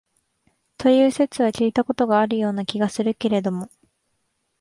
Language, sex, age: Japanese, female, 19-29